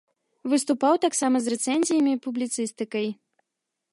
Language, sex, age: Belarusian, female, 19-29